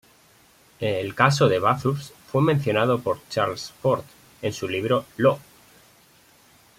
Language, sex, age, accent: Spanish, male, 19-29, España: Centro-Sur peninsular (Madrid, Toledo, Castilla-La Mancha)